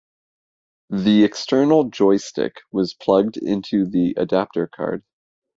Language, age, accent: English, 30-39, Canadian English